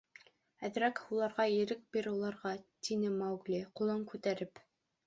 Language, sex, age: Bashkir, female, under 19